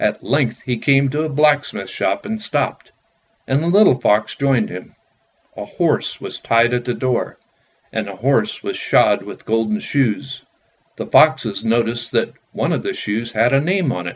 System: none